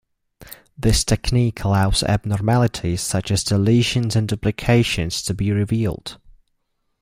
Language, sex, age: English, male, 19-29